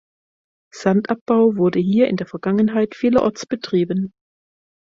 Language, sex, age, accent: German, female, 50-59, Deutschland Deutsch